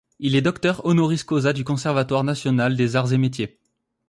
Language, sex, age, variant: French, male, 19-29, Français de métropole